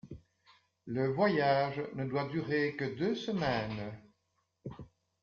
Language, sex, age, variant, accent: French, female, 60-69, Français d'Europe, Français de Belgique